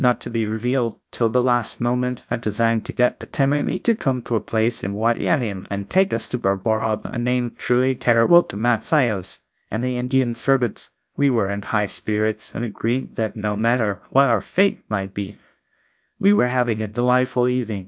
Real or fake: fake